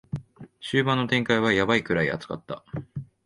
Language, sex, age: Japanese, male, 19-29